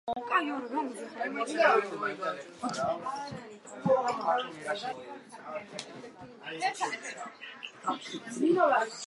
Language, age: Georgian, under 19